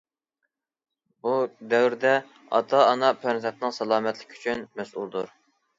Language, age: Uyghur, 19-29